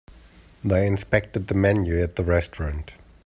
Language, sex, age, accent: English, male, 30-39, England English